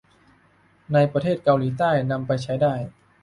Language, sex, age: Thai, male, 19-29